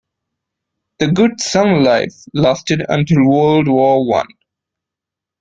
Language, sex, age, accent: English, male, 19-29, India and South Asia (India, Pakistan, Sri Lanka)